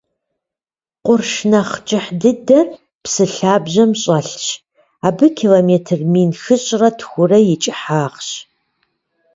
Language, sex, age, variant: Kabardian, female, 50-59, Адыгэбзэ (Къэбэрдей, Кирил, псоми зэдай)